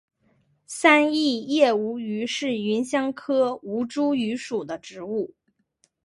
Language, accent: Chinese, 出生地：吉林省